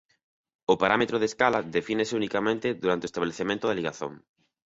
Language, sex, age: Galician, male, 30-39